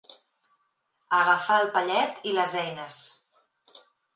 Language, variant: Catalan, Central